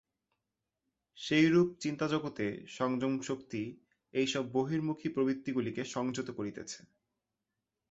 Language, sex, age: Bengali, male, 19-29